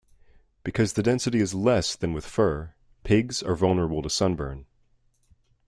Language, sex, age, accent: English, male, 19-29, United States English